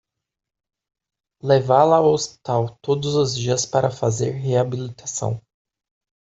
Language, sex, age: Portuguese, female, 30-39